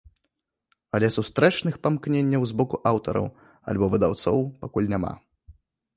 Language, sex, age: Belarusian, male, 19-29